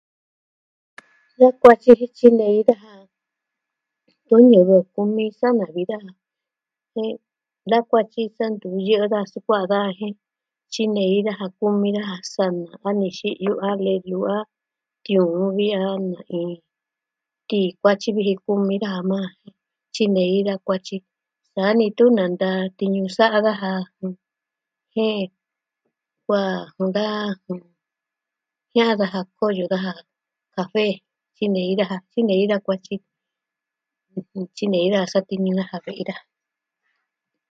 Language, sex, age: Southwestern Tlaxiaco Mixtec, female, 60-69